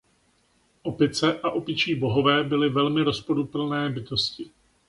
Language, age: Czech, 40-49